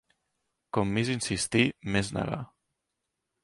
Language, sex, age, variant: Catalan, male, 19-29, Central